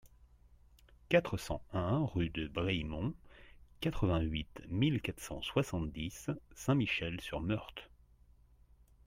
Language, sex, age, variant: French, male, 40-49, Français de métropole